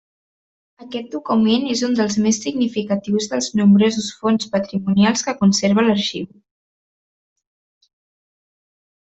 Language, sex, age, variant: Catalan, female, 19-29, Central